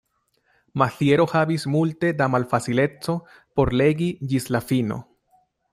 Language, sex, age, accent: Esperanto, male, 19-29, Internacia